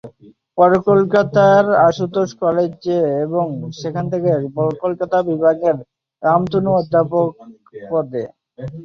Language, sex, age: Bengali, male, 19-29